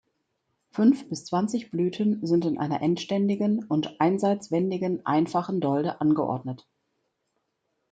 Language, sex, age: German, female, 50-59